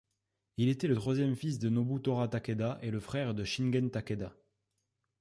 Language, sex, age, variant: French, male, 19-29, Français de métropole